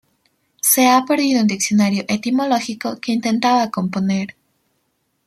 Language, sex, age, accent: Spanish, female, 19-29, Andino-Pacífico: Colombia, Perú, Ecuador, oeste de Bolivia y Venezuela andina